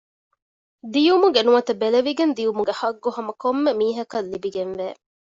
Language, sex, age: Divehi, female, 19-29